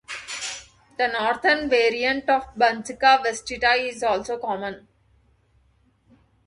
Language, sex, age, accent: English, female, 30-39, India and South Asia (India, Pakistan, Sri Lanka)